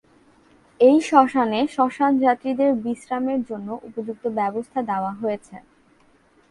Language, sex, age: Bengali, female, 19-29